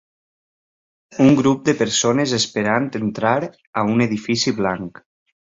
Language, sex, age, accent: Catalan, male, 19-29, valencià; valencià meridional